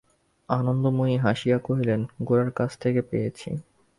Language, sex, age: Bengali, male, 19-29